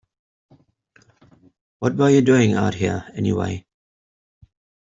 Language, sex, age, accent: English, male, 40-49, England English